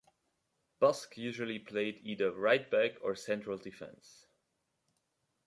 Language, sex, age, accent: English, male, 19-29, United States English